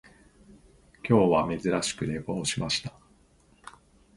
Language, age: Japanese, 40-49